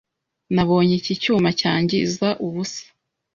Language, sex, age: Kinyarwanda, female, 19-29